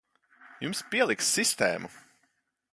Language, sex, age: Latvian, male, 19-29